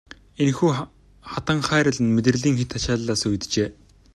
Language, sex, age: Mongolian, male, 19-29